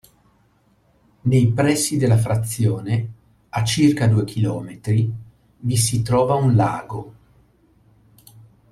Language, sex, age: Italian, male, 50-59